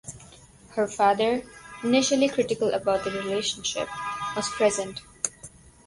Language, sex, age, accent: English, female, under 19, India and South Asia (India, Pakistan, Sri Lanka)